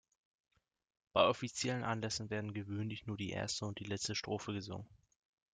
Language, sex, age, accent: German, male, 19-29, Deutschland Deutsch